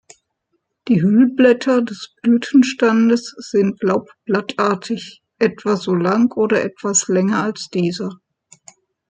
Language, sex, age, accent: German, female, 60-69, Deutschland Deutsch